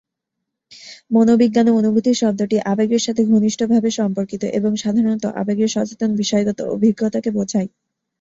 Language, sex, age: Bengali, female, under 19